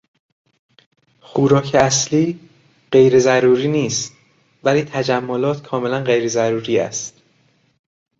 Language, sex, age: Persian, male, 30-39